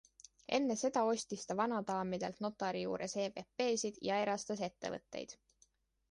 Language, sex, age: Estonian, female, 19-29